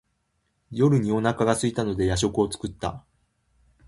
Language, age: Japanese, 19-29